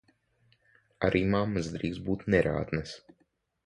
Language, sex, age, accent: Latvian, male, under 19, Vidus dialekts